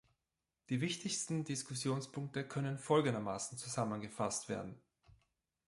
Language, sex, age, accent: German, male, 40-49, Österreichisches Deutsch